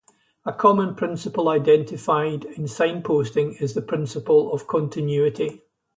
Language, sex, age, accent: English, male, 70-79, Scottish English